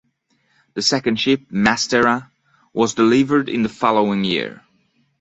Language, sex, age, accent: English, male, 30-39, United States English